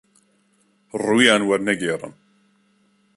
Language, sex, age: Central Kurdish, male, 30-39